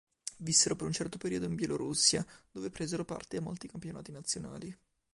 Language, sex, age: Italian, male, 19-29